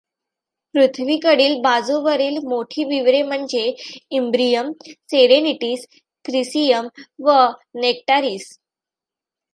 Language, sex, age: Marathi, female, under 19